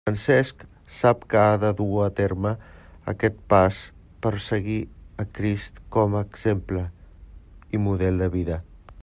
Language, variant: Catalan, Central